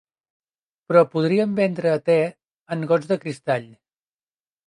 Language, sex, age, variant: Catalan, male, 30-39, Central